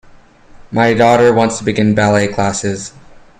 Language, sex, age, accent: English, male, under 19, United States English